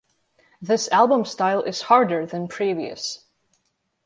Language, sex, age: English, female, 19-29